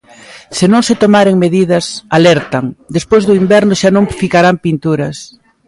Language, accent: Galician, Oriental (común en zona oriental)